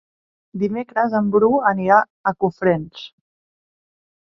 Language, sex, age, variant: Catalan, female, 30-39, Central